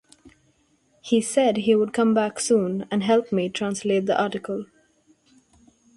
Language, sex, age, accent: English, female, under 19, India and South Asia (India, Pakistan, Sri Lanka)